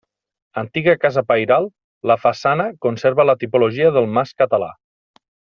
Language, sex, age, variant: Catalan, male, 30-39, Nord-Occidental